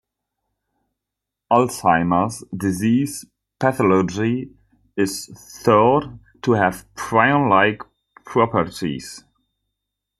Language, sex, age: English, male, 19-29